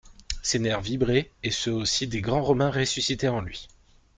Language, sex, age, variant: French, male, 30-39, Français de métropole